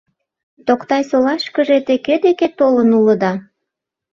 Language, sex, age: Mari, female, 19-29